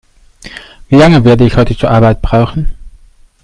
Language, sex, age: German, male, 19-29